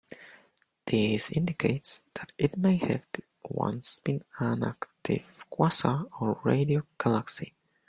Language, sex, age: English, male, 30-39